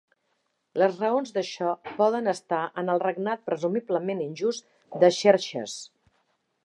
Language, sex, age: Catalan, female, 50-59